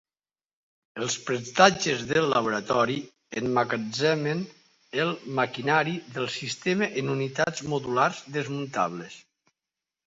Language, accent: Catalan, Lleidatà